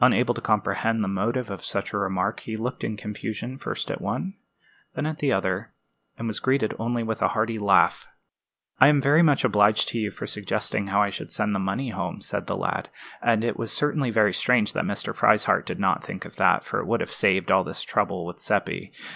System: none